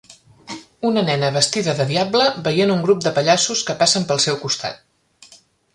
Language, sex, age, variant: Catalan, female, 40-49, Central